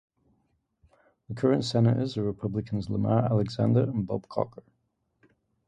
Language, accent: English, England English